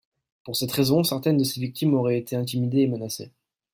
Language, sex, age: French, male, 19-29